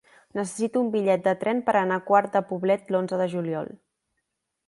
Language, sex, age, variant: Catalan, female, 19-29, Central